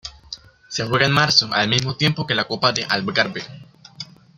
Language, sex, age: Spanish, male, under 19